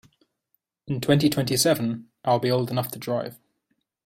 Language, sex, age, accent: English, male, 19-29, England English